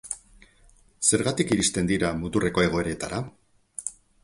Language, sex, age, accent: Basque, male, 50-59, Mendebalekoa (Araba, Bizkaia, Gipuzkoako mendebaleko herri batzuk)